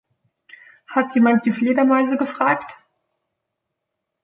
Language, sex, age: German, female, 19-29